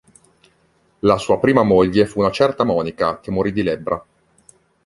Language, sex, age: Italian, male, 30-39